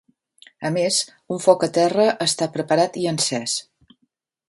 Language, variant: Catalan, Central